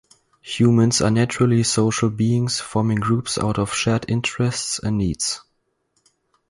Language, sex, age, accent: English, male, under 19, German English